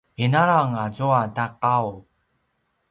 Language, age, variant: Paiwan, 30-39, pinayuanan a kinaikacedasan (東排灣語)